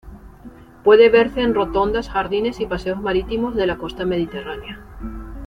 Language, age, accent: Spanish, 40-49, España: Norte peninsular (Asturias, Castilla y León, Cantabria, País Vasco, Navarra, Aragón, La Rioja, Guadalajara, Cuenca)